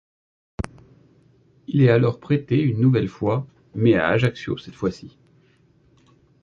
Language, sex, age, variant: French, male, 30-39, Français de métropole